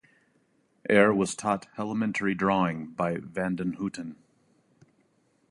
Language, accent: English, United States English